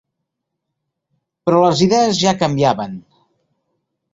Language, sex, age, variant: Catalan, male, 40-49, Central